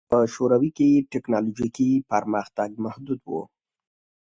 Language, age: Pashto, 19-29